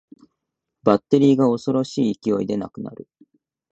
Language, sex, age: Japanese, male, 19-29